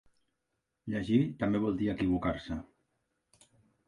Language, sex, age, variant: Catalan, male, 40-49, Central